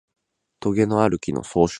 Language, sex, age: Japanese, male, 19-29